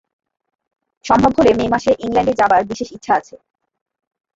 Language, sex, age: Bengali, female, 19-29